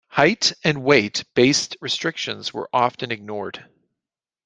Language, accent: English, Canadian English